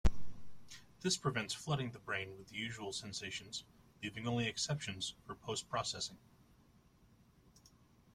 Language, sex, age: English, male, 30-39